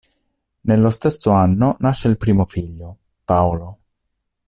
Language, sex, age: Italian, male, 30-39